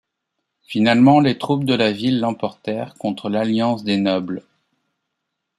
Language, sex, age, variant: French, male, 40-49, Français de métropole